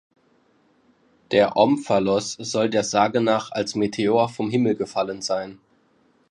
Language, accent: German, Deutschland Deutsch